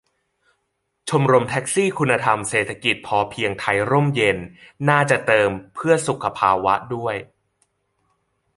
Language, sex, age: Thai, male, 19-29